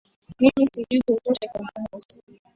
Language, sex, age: Swahili, female, 19-29